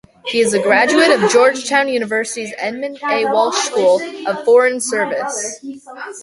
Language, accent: English, United States English